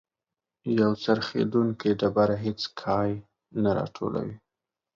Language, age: Pashto, 30-39